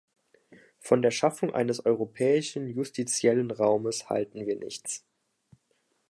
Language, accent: German, Deutschland Deutsch